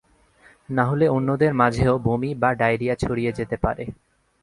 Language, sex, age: Bengali, male, 19-29